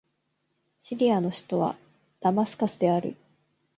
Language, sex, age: Japanese, female, 30-39